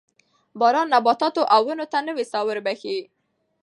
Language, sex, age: Pashto, female, under 19